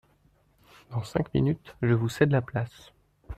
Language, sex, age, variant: French, male, 19-29, Français de métropole